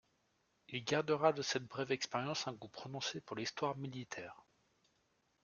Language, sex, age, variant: French, male, 30-39, Français de métropole